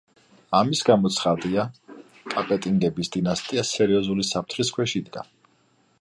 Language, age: Georgian, 40-49